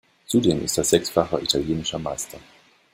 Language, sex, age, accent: German, male, 50-59, Deutschland Deutsch